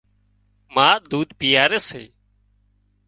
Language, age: Wadiyara Koli, 30-39